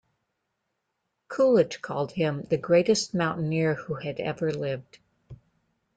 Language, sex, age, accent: English, female, 50-59, United States English